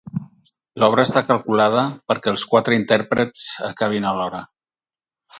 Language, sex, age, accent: Catalan, male, 50-59, Barcelonès